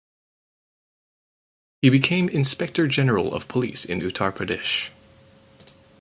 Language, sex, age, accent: English, male, 19-29, United States English